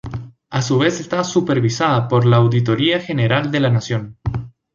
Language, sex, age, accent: Spanish, male, 19-29, América central